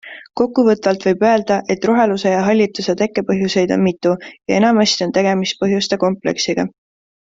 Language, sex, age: Estonian, female, 19-29